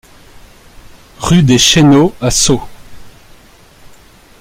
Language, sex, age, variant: French, male, 40-49, Français de métropole